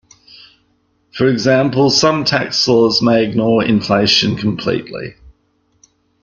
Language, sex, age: English, male, 40-49